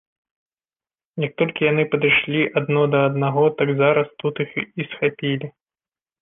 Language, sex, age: Belarusian, male, 30-39